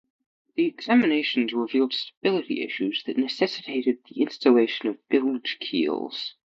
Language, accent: English, United States English; Australian English